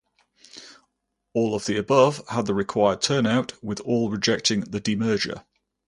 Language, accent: English, England English